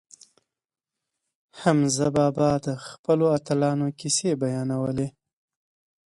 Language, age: Pashto, 30-39